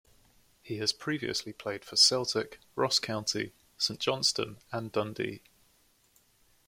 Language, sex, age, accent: English, male, 19-29, England English